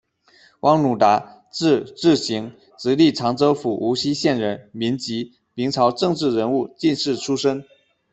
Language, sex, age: Chinese, male, 30-39